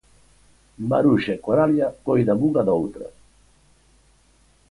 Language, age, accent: Galician, 70-79, Atlántico (seseo e gheada)